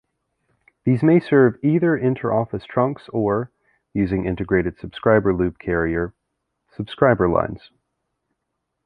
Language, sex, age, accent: English, male, 30-39, United States English